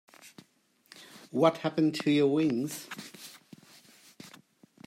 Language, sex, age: English, male, 40-49